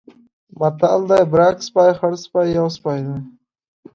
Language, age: Pashto, under 19